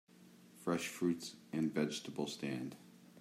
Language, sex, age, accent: English, male, 50-59, United States English